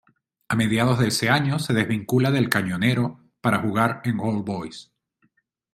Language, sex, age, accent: Spanish, male, 40-49, Caribe: Cuba, Venezuela, Puerto Rico, República Dominicana, Panamá, Colombia caribeña, México caribeño, Costa del golfo de México